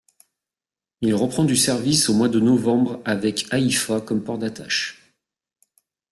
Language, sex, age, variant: French, male, 40-49, Français de métropole